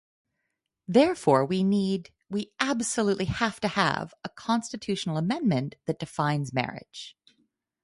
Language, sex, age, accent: English, female, 40-49, United States English